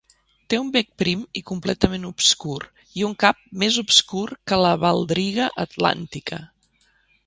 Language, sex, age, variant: Catalan, female, 40-49, Central